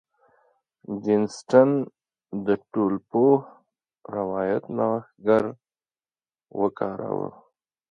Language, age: Pashto, 30-39